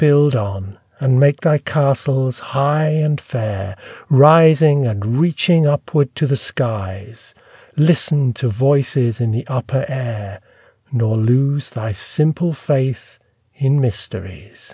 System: none